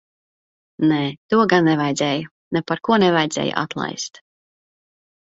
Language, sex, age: Latvian, female, 30-39